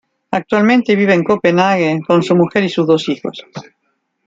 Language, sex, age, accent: Spanish, female, 50-59, Rioplatense: Argentina, Uruguay, este de Bolivia, Paraguay